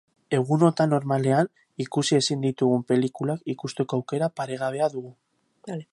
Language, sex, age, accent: Basque, male, 19-29, Mendebalekoa (Araba, Bizkaia, Gipuzkoako mendebaleko herri batzuk)